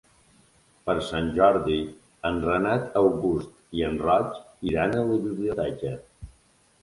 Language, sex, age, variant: Catalan, male, 30-39, Balear